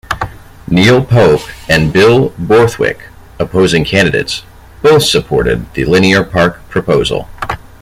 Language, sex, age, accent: English, male, 30-39, United States English